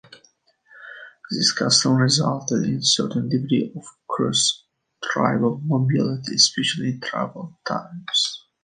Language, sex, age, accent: English, male, 19-29, United States English